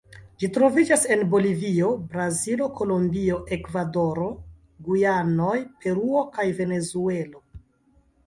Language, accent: Esperanto, Internacia